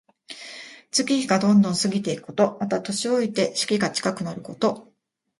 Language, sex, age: Japanese, female, 50-59